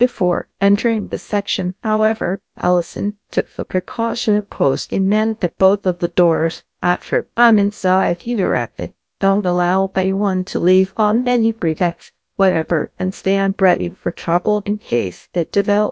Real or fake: fake